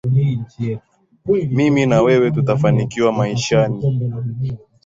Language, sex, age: Swahili, male, 30-39